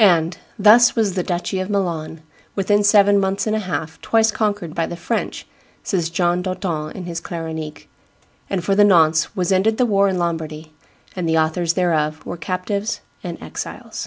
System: none